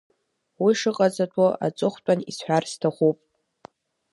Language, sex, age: Abkhazian, female, under 19